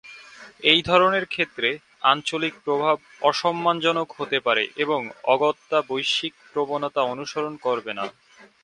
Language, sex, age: Bengali, male, 19-29